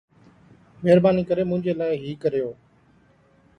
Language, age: Sindhi, under 19